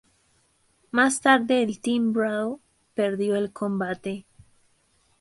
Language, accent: Spanish, América central